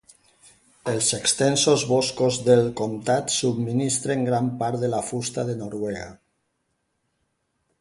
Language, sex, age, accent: Catalan, male, 50-59, valencià